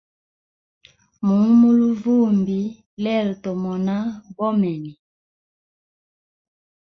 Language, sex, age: Hemba, female, 30-39